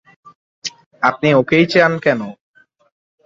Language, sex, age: Bengali, male, under 19